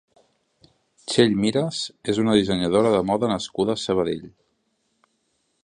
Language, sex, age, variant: Catalan, male, 30-39, Central